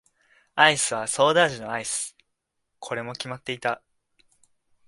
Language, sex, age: Japanese, male, 19-29